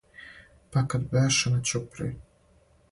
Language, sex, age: Serbian, male, 19-29